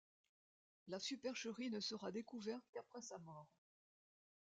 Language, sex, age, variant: French, female, 70-79, Français de métropole